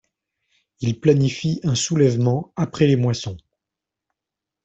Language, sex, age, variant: French, male, 40-49, Français de métropole